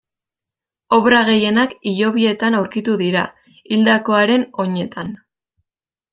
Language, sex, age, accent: Basque, female, 19-29, Mendebalekoa (Araba, Bizkaia, Gipuzkoako mendebaleko herri batzuk)